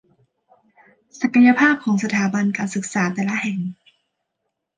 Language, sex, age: Thai, female, 19-29